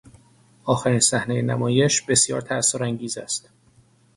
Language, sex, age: Persian, male, 30-39